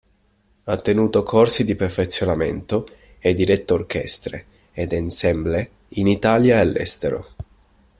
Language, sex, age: Italian, male, 19-29